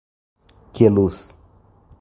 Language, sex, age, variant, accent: Portuguese, male, 50-59, Portuguese (Brasil), Paulista